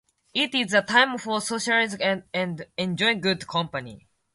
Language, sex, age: English, female, 19-29